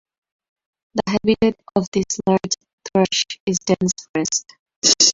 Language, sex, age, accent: English, female, 19-29, United States English